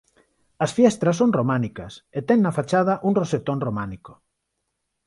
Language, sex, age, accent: Galician, male, 50-59, Neofalante